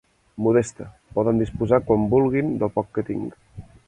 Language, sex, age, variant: Catalan, male, 19-29, Central